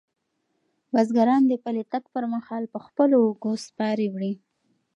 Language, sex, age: Pashto, female, 19-29